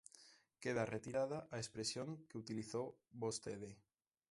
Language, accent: Galician, Normativo (estándar)